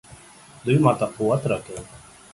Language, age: Pashto, 30-39